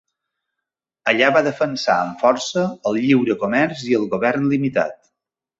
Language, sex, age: Catalan, male, 40-49